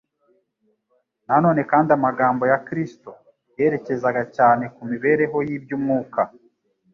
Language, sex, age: Kinyarwanda, male, 30-39